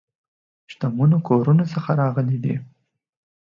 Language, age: Pashto, 19-29